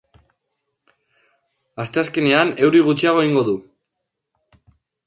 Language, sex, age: Basque, male, under 19